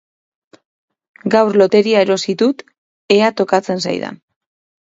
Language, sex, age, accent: Basque, female, 30-39, Mendebalekoa (Araba, Bizkaia, Gipuzkoako mendebaleko herri batzuk)